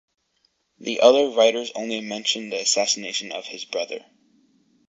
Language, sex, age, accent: English, male, under 19, United States English